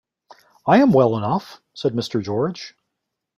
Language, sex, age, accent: English, male, 40-49, United States English